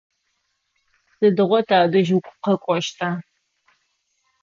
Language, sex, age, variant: Adyghe, female, 30-39, Адыгабзэ (Кирил, пстэумэ зэдыряе)